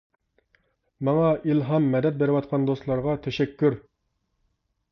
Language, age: Uyghur, 30-39